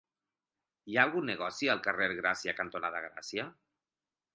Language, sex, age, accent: Catalan, male, 40-49, valencià